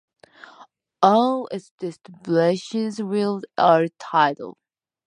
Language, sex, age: English, female, 19-29